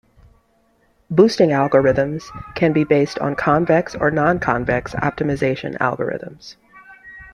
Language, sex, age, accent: English, female, 40-49, United States English